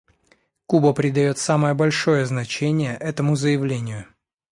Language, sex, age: Russian, male, 30-39